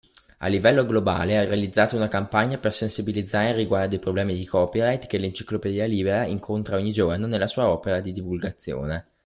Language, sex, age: Italian, male, under 19